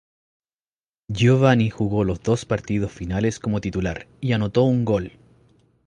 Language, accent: Spanish, Chileno: Chile, Cuyo